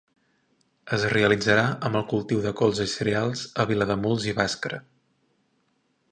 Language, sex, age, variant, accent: Catalan, male, 19-29, Central, central